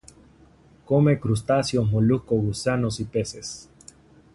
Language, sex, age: Spanish, male, 19-29